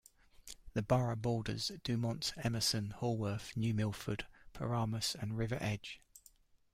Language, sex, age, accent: English, male, 50-59, England English